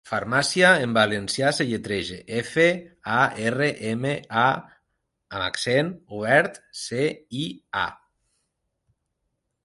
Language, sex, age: Catalan, male, 30-39